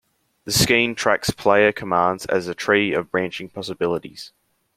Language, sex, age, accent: English, male, under 19, Australian English